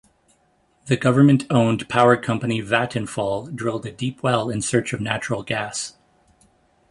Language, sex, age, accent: English, male, 40-49, Canadian English